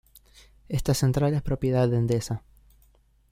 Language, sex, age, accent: Spanish, male, under 19, Rioplatense: Argentina, Uruguay, este de Bolivia, Paraguay